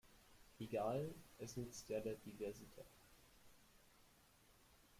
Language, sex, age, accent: German, male, 19-29, Deutschland Deutsch